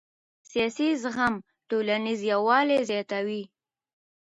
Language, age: Pashto, under 19